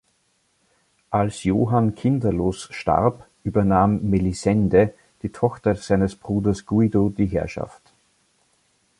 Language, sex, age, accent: German, male, 50-59, Österreichisches Deutsch